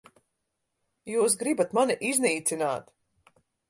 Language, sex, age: Latvian, female, 40-49